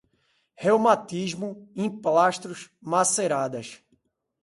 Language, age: Portuguese, 40-49